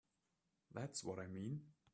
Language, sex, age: English, male, 50-59